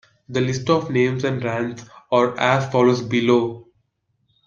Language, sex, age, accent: English, female, 19-29, India and South Asia (India, Pakistan, Sri Lanka)